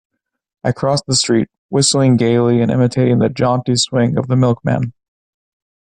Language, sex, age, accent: English, male, 19-29, United States English